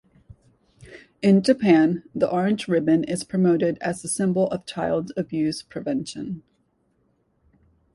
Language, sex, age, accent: English, female, 30-39, United States English